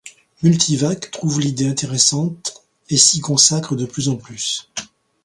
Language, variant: French, Français de métropole